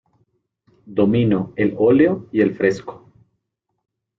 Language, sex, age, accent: Spanish, male, 40-49, América central